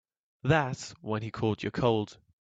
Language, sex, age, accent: English, male, 19-29, England English